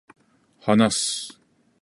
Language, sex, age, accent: Japanese, male, 40-49, 標準語